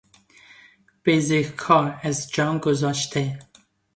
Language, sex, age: Persian, male, 30-39